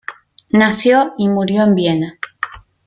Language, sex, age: Spanish, female, 19-29